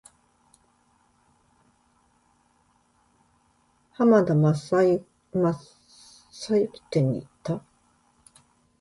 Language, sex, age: Japanese, female, 50-59